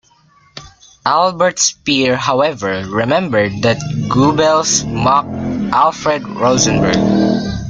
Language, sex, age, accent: English, male, under 19, Filipino